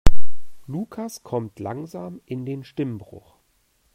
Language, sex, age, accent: German, male, 40-49, Deutschland Deutsch